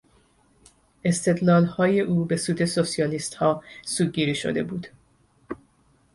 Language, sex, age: Persian, female, 40-49